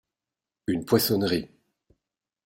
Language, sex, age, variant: French, male, 40-49, Français de métropole